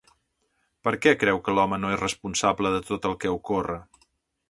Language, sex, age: Catalan, male, 50-59